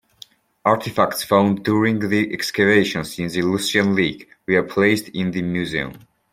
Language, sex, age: English, male, under 19